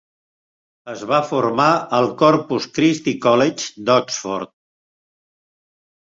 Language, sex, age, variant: Catalan, male, 70-79, Central